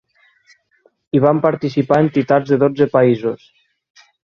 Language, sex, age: Catalan, male, 19-29